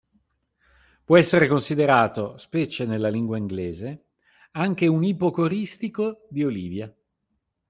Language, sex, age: Italian, male, 50-59